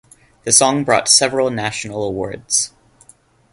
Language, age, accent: English, 19-29, Canadian English